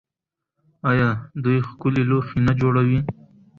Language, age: Pashto, 19-29